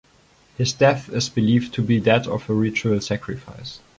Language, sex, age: English, male, 19-29